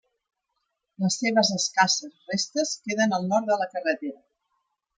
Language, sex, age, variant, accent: Catalan, female, 50-59, Nord-Occidental, Empordanès